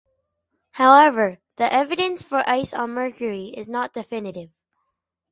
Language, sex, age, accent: English, male, under 19, United States English